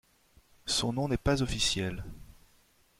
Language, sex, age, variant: French, male, 30-39, Français de métropole